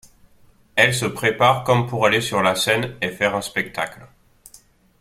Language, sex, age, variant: French, male, 30-39, Français de métropole